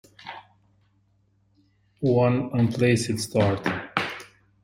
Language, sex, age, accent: English, male, 30-39, United States English